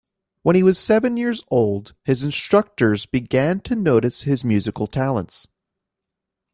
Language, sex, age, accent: English, male, 30-39, United States English